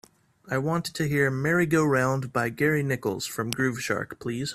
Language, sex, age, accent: English, male, 19-29, United States English